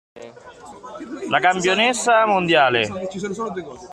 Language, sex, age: Italian, male, 30-39